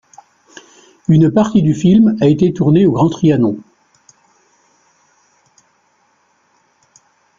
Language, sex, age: French, male, 60-69